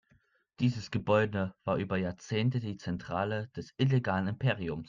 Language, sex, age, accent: German, male, under 19, Deutschland Deutsch